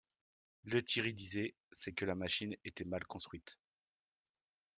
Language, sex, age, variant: French, male, 30-39, Français de métropole